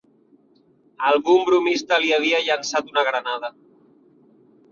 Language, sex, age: Catalan, male, 40-49